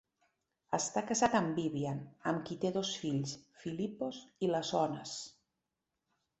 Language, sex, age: Catalan, female, 50-59